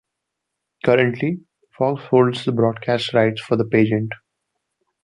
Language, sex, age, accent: English, male, 19-29, India and South Asia (India, Pakistan, Sri Lanka)